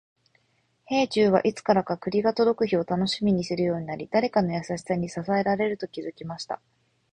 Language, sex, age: Japanese, female, 30-39